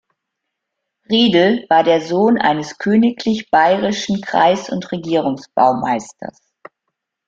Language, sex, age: German, female, 60-69